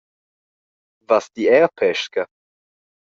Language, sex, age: Romansh, male, under 19